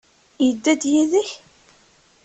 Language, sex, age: Kabyle, female, 30-39